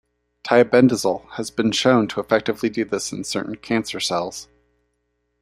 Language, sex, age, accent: English, male, 30-39, United States English